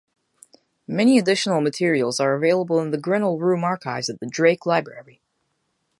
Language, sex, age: English, male, under 19